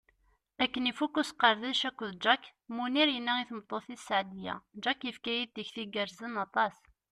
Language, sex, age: Kabyle, female, 19-29